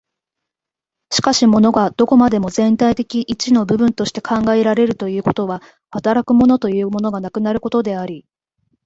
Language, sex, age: Japanese, female, 19-29